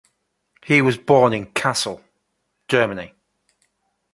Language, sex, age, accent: English, male, 50-59, England English